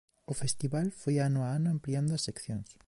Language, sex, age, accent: Galician, male, 19-29, Central (gheada)